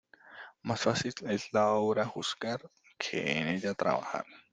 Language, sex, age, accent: Spanish, male, 19-29, Andino-Pacífico: Colombia, Perú, Ecuador, oeste de Bolivia y Venezuela andina